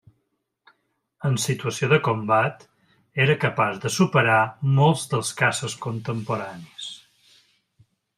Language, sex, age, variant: Catalan, male, 50-59, Balear